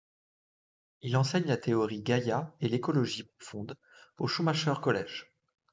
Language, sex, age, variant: French, male, 30-39, Français de métropole